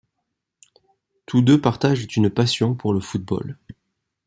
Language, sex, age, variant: French, male, 30-39, Français de métropole